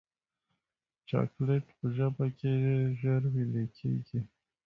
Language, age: Pashto, 19-29